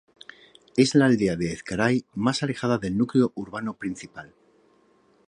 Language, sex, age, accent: Spanish, male, 40-49, España: Norte peninsular (Asturias, Castilla y León, Cantabria, País Vasco, Navarra, Aragón, La Rioja, Guadalajara, Cuenca)